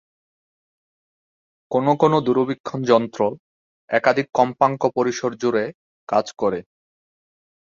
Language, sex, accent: Bengali, male, প্রমিত বাংলা